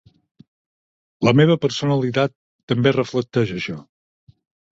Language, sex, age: Catalan, male, 50-59